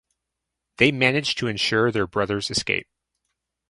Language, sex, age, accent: English, male, 30-39, United States English